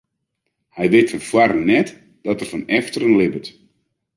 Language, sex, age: Western Frisian, male, 50-59